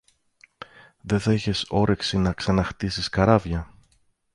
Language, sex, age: Greek, male, 30-39